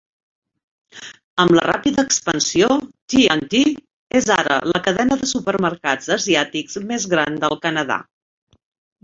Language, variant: Catalan, Central